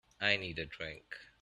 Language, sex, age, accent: English, male, 30-39, India and South Asia (India, Pakistan, Sri Lanka)